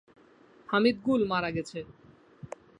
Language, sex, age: Bengali, male, under 19